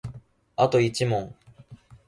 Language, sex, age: Japanese, male, 19-29